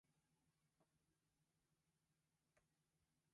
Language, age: Japanese, 19-29